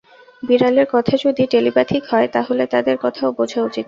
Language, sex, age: Bengali, female, 19-29